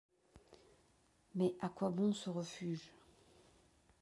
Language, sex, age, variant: French, female, 50-59, Français de métropole